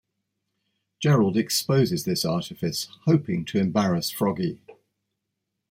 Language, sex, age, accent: English, male, 60-69, England English